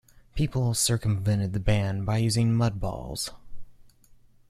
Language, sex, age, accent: English, male, 19-29, United States English